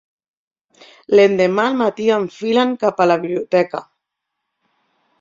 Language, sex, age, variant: Catalan, female, 40-49, Central